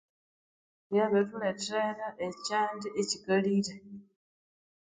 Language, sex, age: Konzo, female, 30-39